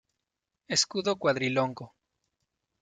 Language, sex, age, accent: Spanish, male, 30-39, México